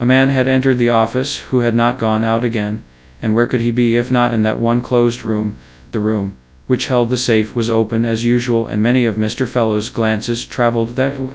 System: TTS, FastPitch